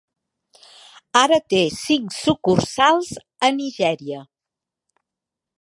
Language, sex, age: Catalan, female, 60-69